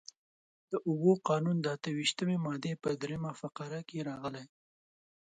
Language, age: Pashto, 19-29